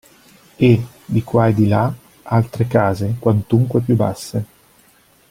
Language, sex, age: Italian, male, 40-49